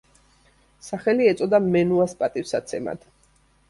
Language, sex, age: Georgian, female, 50-59